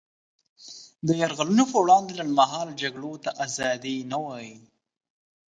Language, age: Pashto, 19-29